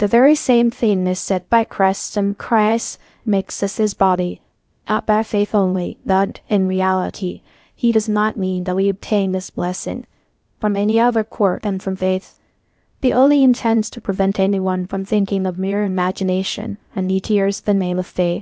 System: TTS, VITS